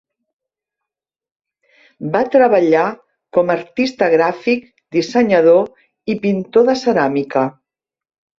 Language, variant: Catalan, Central